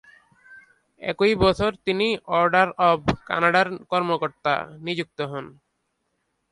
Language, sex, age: Bengali, male, 19-29